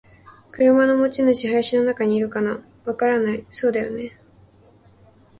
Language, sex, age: Japanese, female, under 19